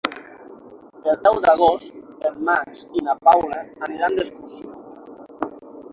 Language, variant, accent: Catalan, Nord-Occidental, nord-occidental; Lleida